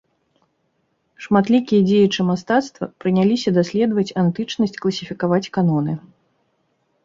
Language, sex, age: Belarusian, female, 30-39